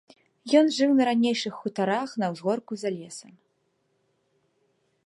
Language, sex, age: Belarusian, female, 19-29